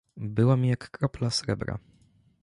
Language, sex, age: Polish, male, 19-29